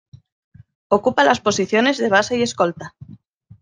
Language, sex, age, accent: Spanish, female, 40-49, España: Norte peninsular (Asturias, Castilla y León, Cantabria, País Vasco, Navarra, Aragón, La Rioja, Guadalajara, Cuenca)